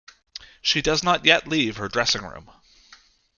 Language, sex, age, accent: English, male, 30-39, Canadian English